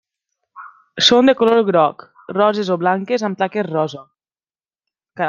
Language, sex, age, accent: Catalan, female, 19-29, valencià